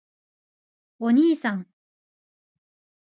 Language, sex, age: Japanese, female, 40-49